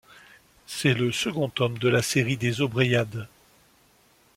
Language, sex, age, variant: French, male, 40-49, Français de métropole